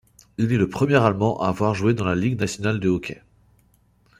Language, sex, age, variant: French, male, 30-39, Français de métropole